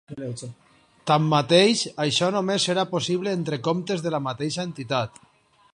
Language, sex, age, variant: Catalan, male, 40-49, Septentrional